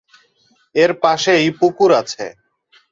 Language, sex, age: Bengali, male, 19-29